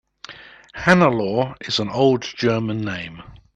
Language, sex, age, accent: English, male, 70-79, England English